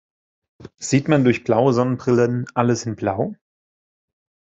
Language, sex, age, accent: German, male, 30-39, Deutschland Deutsch